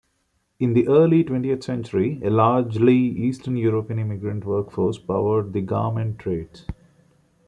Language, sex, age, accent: English, male, 19-29, India and South Asia (India, Pakistan, Sri Lanka)